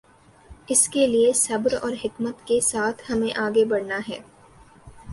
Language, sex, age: Urdu, female, 19-29